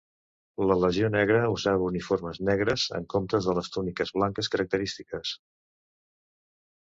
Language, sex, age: Catalan, male, 60-69